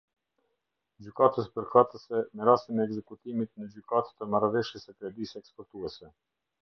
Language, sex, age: Albanian, male, 50-59